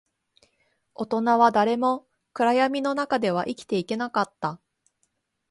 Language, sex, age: Japanese, female, 30-39